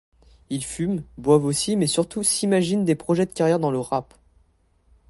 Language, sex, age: French, male, 19-29